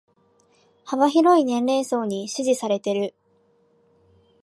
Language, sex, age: Japanese, female, 19-29